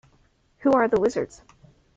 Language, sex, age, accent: English, female, under 19, United States English